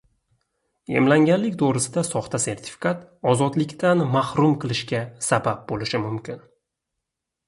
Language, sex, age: Uzbek, male, 19-29